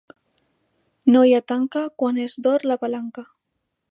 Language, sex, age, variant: Catalan, female, under 19, Alacantí